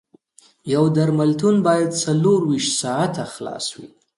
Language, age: Pashto, 30-39